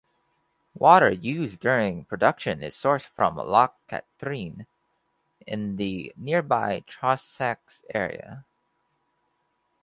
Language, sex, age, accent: English, male, 19-29, United States English